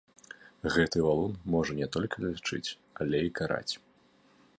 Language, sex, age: Belarusian, male, 19-29